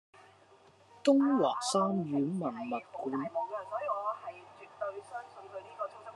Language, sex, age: Cantonese, male, 19-29